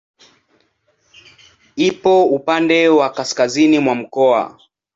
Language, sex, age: Swahili, male, 19-29